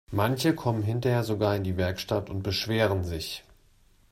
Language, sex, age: German, male, 40-49